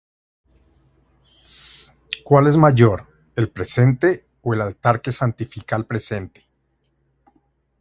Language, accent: Spanish, Andino-Pacífico: Colombia, Perú, Ecuador, oeste de Bolivia y Venezuela andina